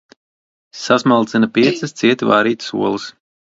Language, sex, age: Latvian, male, 40-49